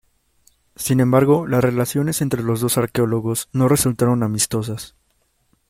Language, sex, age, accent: Spanish, male, 19-29, México